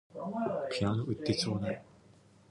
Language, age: Japanese, 19-29